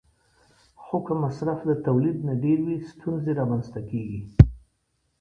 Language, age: Pashto, 40-49